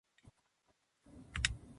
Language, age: Japanese, 19-29